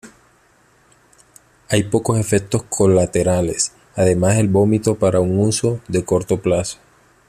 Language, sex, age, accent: Spanish, male, 19-29, Caribe: Cuba, Venezuela, Puerto Rico, República Dominicana, Panamá, Colombia caribeña, México caribeño, Costa del golfo de México